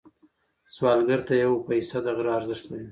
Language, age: Pashto, 30-39